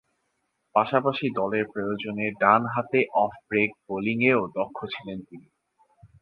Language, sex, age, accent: Bengali, male, 19-29, Native; Bangladeshi